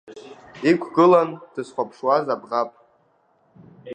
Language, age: Abkhazian, under 19